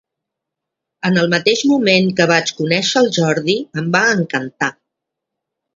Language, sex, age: Catalan, female, 60-69